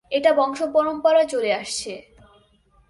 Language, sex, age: Bengali, female, 19-29